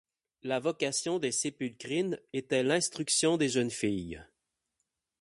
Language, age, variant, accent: French, 30-39, Français d'Amérique du Nord, Français du Canada